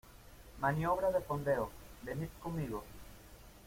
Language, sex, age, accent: Spanish, male, 30-39, Caribe: Cuba, Venezuela, Puerto Rico, República Dominicana, Panamá, Colombia caribeña, México caribeño, Costa del golfo de México